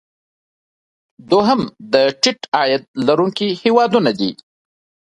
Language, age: Pashto, 30-39